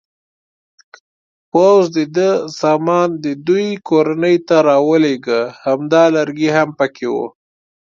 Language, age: Pashto, 19-29